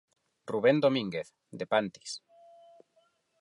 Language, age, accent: Galician, 40-49, Normativo (estándar); Neofalante